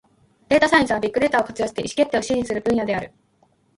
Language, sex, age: Japanese, female, 19-29